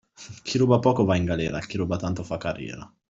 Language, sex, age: Italian, male, 19-29